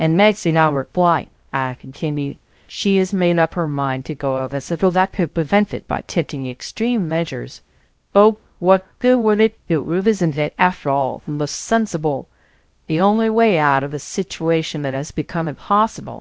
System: TTS, VITS